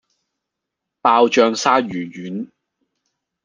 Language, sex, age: Cantonese, male, 19-29